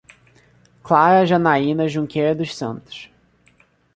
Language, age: Portuguese, under 19